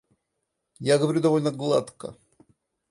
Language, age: Russian, 19-29